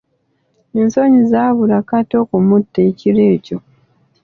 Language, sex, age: Ganda, female, 19-29